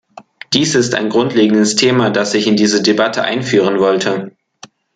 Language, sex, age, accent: German, male, under 19, Deutschland Deutsch